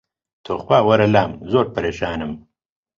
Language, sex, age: Central Kurdish, male, 50-59